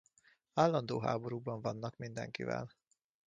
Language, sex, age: Hungarian, male, 30-39